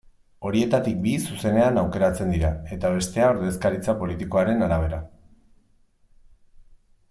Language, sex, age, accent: Basque, male, 30-39, Mendebalekoa (Araba, Bizkaia, Gipuzkoako mendebaleko herri batzuk)